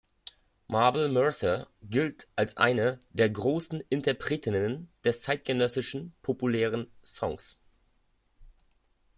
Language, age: German, 30-39